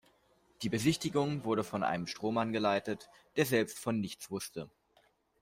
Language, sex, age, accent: German, male, under 19, Deutschland Deutsch